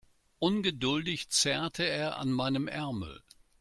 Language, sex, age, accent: German, male, 70-79, Deutschland Deutsch